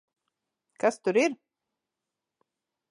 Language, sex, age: Latvian, female, 40-49